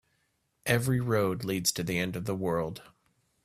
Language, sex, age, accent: English, male, 30-39, United States English